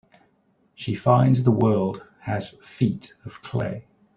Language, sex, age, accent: English, male, 40-49, England English